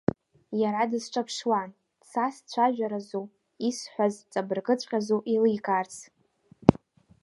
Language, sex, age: Abkhazian, female, 19-29